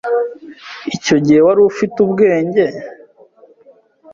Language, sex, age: Kinyarwanda, male, 19-29